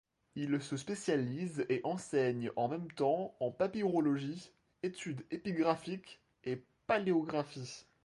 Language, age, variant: French, 19-29, Français de métropole